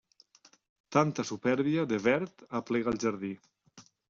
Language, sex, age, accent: Catalan, male, 50-59, valencià